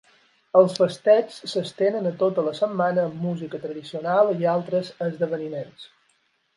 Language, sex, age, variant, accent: Catalan, male, 30-39, Balear, mallorquí